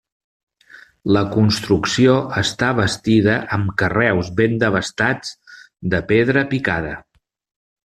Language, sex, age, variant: Catalan, male, 50-59, Central